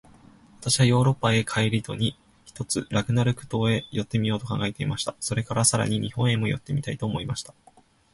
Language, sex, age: Japanese, male, 19-29